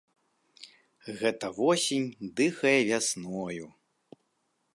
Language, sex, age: Belarusian, male, 40-49